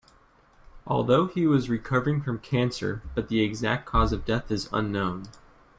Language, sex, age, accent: English, male, 19-29, United States English